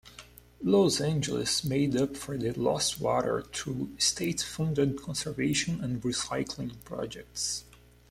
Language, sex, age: English, male, 19-29